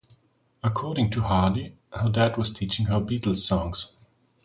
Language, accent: English, German English